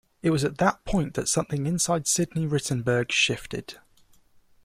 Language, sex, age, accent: English, male, under 19, England English